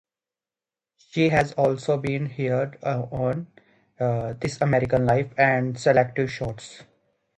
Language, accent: English, England English